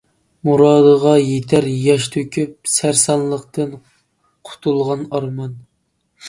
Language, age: Uyghur, 19-29